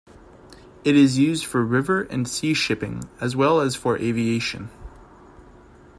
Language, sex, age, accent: English, male, under 19, United States English